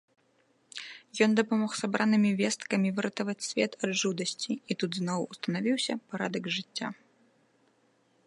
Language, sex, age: Belarusian, female, 19-29